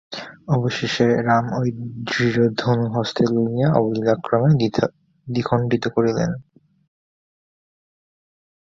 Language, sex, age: Bengali, male, 19-29